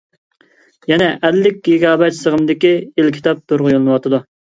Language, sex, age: Uyghur, male, 30-39